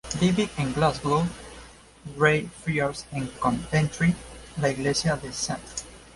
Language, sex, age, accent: Spanish, male, 19-29, Caribe: Cuba, Venezuela, Puerto Rico, República Dominicana, Panamá, Colombia caribeña, México caribeño, Costa del golfo de México